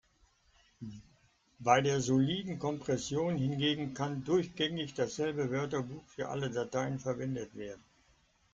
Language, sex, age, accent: German, male, 70-79, Deutschland Deutsch